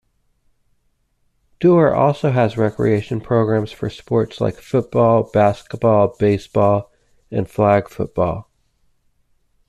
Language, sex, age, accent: English, male, 40-49, United States English